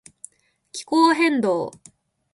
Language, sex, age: Japanese, female, 19-29